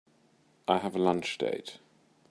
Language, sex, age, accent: English, male, 40-49, England English